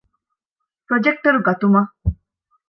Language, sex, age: Divehi, female, 30-39